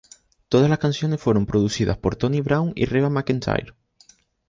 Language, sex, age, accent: Spanish, male, 19-29, España: Islas Canarias